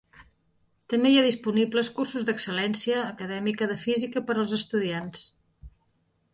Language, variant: Catalan, Nord-Occidental